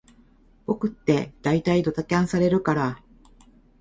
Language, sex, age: Japanese, female, 50-59